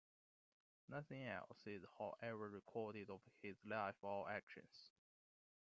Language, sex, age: English, male, 30-39